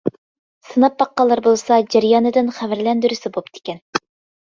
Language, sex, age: Uyghur, female, under 19